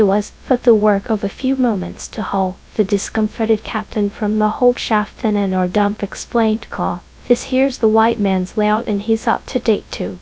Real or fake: fake